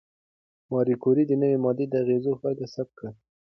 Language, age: Pashto, 19-29